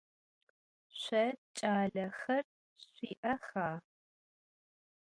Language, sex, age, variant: Adyghe, female, 19-29, Адыгабзэ (Кирил, пстэумэ зэдыряе)